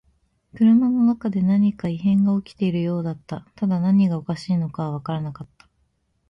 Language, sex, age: Japanese, female, 19-29